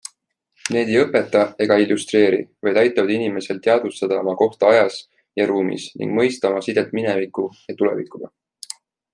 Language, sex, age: Estonian, male, 19-29